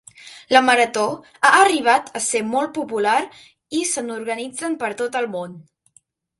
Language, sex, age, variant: Catalan, female, under 19, Central